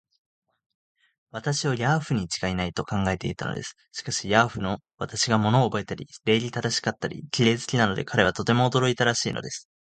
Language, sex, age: Japanese, male, 19-29